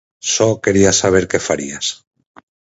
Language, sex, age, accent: Galician, male, 40-49, Central (gheada)